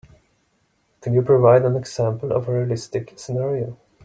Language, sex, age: English, male, 30-39